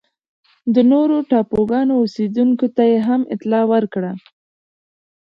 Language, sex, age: Pashto, female, 19-29